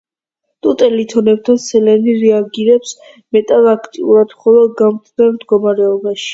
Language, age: Georgian, under 19